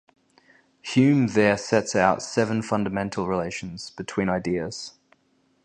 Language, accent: English, Australian English